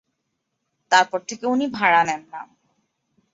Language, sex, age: Bengali, female, 19-29